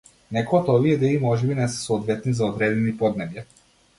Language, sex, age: Macedonian, male, 19-29